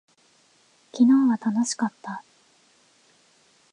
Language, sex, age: Japanese, female, 19-29